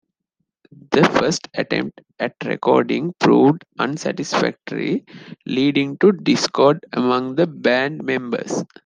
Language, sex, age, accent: English, male, 19-29, India and South Asia (India, Pakistan, Sri Lanka)